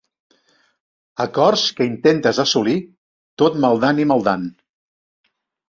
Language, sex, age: Catalan, male, 70-79